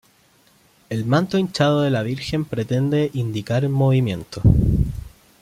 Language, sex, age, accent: Spanish, male, 19-29, Chileno: Chile, Cuyo